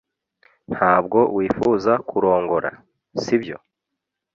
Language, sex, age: Kinyarwanda, male, 30-39